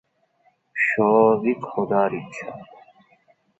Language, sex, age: Bengali, male, 19-29